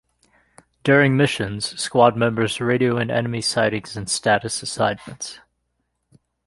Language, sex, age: English, male, 19-29